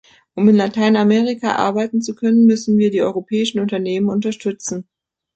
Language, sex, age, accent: German, female, 19-29, Deutschland Deutsch